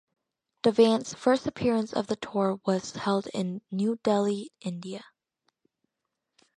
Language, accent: English, United States English